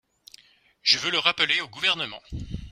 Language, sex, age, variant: French, male, 40-49, Français de métropole